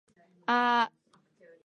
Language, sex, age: Japanese, female, 19-29